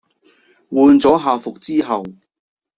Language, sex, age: Cantonese, male, 40-49